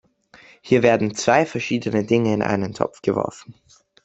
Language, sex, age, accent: German, male, under 19, Österreichisches Deutsch